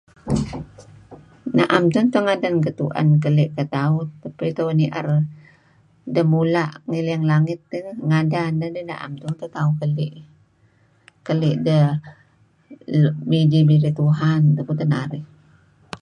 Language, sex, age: Kelabit, female, 60-69